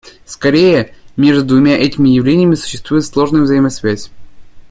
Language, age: Russian, 19-29